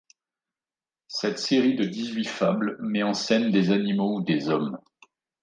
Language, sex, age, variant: French, male, 40-49, Français de métropole